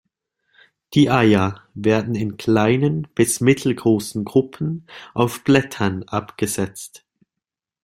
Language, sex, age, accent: German, male, under 19, Schweizerdeutsch